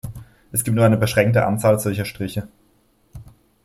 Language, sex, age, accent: German, male, 19-29, Deutschland Deutsch